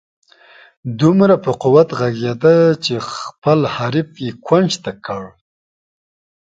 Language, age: Pashto, 19-29